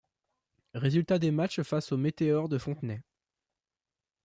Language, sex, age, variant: French, male, under 19, Français de métropole